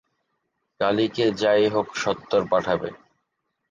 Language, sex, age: Bengali, male, 19-29